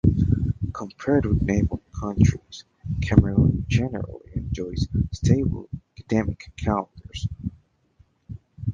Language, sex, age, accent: English, male, 19-29, United States English